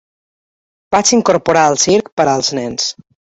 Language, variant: Catalan, Balear